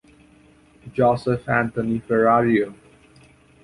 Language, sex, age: English, male, 19-29